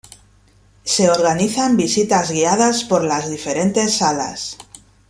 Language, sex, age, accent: Spanish, female, 50-59, España: Centro-Sur peninsular (Madrid, Toledo, Castilla-La Mancha)